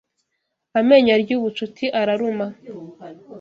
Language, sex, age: Kinyarwanda, female, 19-29